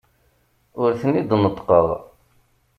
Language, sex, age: Kabyle, male, 40-49